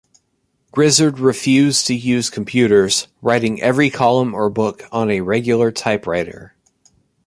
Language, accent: English, United States English